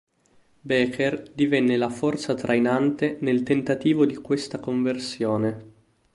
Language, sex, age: Italian, male, 19-29